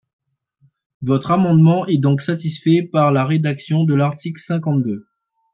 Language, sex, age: French, male, 19-29